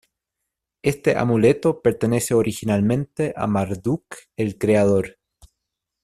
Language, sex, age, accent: Spanish, male, 30-39, Chileno: Chile, Cuyo